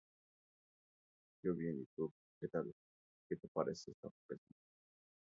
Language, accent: Spanish, México